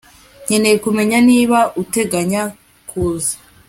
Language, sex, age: Kinyarwanda, female, 19-29